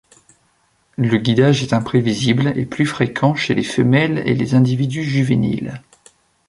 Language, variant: French, Français de métropole